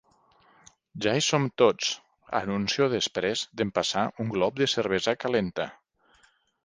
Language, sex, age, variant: Catalan, male, 40-49, Nord-Occidental